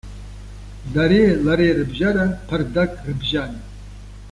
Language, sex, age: Abkhazian, male, 70-79